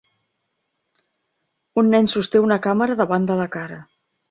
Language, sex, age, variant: Catalan, female, 50-59, Central